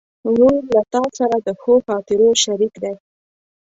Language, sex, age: Pashto, female, 19-29